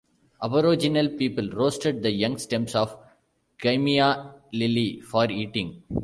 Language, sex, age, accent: English, male, 40-49, India and South Asia (India, Pakistan, Sri Lanka)